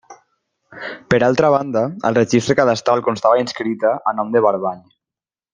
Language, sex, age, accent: Catalan, male, 19-29, valencià